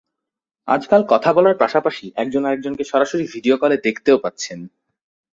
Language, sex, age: Bengali, male, 19-29